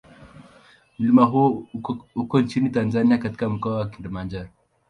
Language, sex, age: Swahili, male, 19-29